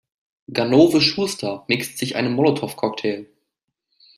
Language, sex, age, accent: German, male, 19-29, Deutschland Deutsch